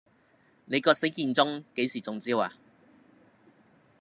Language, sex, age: Cantonese, female, 19-29